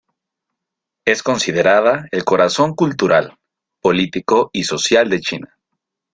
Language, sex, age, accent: Spanish, male, 19-29, México